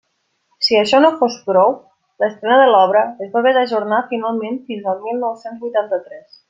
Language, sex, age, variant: Catalan, female, 19-29, Nord-Occidental